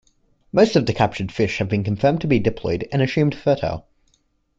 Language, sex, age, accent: English, male, under 19, Australian English